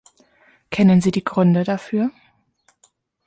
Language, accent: German, Deutschland Deutsch